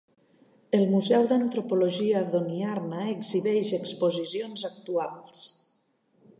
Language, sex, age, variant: Catalan, female, 30-39, Nord-Occidental